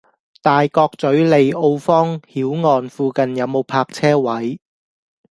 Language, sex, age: Cantonese, male, 19-29